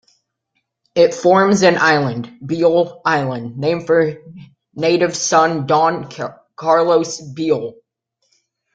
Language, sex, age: English, male, under 19